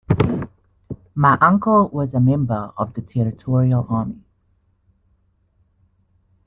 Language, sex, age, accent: English, male, 19-29, Southern African (South Africa, Zimbabwe, Namibia)